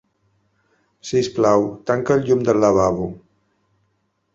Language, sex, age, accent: Catalan, male, 50-59, Barceloní